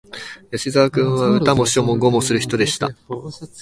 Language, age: Japanese, 19-29